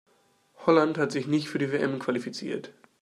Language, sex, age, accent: German, male, 19-29, Deutschland Deutsch